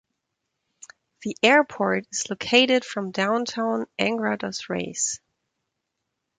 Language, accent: English, Canadian English; German English